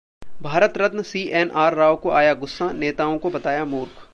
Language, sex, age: Hindi, male, 19-29